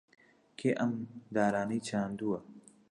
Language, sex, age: Central Kurdish, male, 19-29